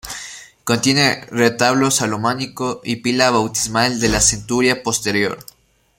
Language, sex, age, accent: Spanish, male, 19-29, Andino-Pacífico: Colombia, Perú, Ecuador, oeste de Bolivia y Venezuela andina